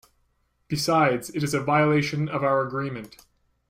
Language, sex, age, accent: English, male, 19-29, Canadian English